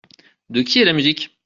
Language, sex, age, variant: French, male, 30-39, Français de métropole